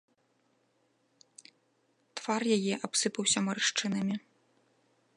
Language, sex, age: Belarusian, female, 19-29